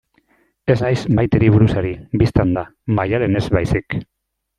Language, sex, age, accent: Basque, male, 40-49, Mendebalekoa (Araba, Bizkaia, Gipuzkoako mendebaleko herri batzuk)